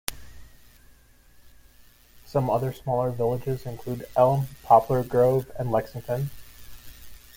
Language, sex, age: English, male, 19-29